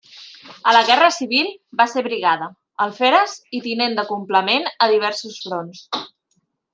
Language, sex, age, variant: Catalan, female, 30-39, Central